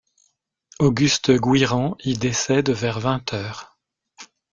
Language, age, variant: French, 40-49, Français de métropole